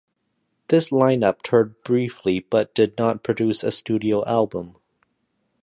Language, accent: English, Canadian English